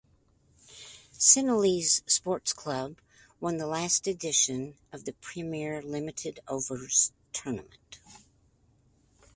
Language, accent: English, United States English